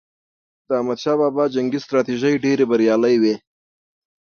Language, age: Pashto, 30-39